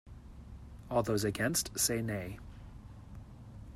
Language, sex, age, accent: English, male, 30-39, United States English